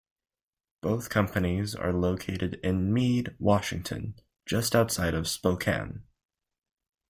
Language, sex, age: English, male, 19-29